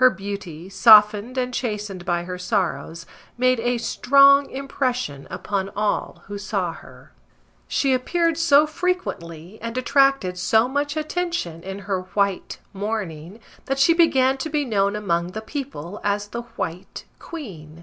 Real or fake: real